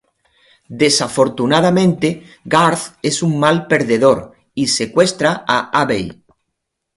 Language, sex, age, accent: Spanish, male, 50-59, España: Sur peninsular (Andalucia, Extremadura, Murcia)